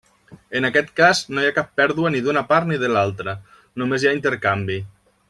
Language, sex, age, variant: Catalan, male, 30-39, Nord-Occidental